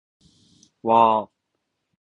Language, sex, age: Japanese, male, 19-29